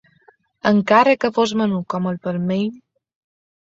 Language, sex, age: Catalan, female, under 19